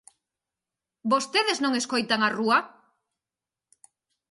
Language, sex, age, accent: Galician, female, 30-39, Central (gheada)